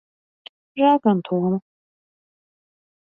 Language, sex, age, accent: Latvian, female, 40-49, Riga